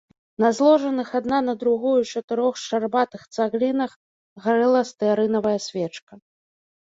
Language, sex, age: Belarusian, female, 19-29